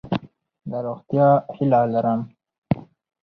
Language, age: Pashto, 19-29